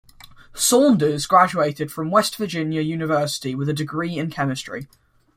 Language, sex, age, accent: English, male, under 19, England English